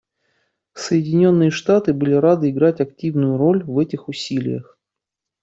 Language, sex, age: Russian, male, 30-39